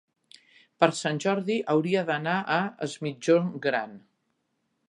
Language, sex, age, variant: Catalan, female, 50-59, Central